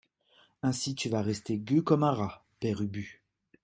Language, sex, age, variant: French, male, 30-39, Français de métropole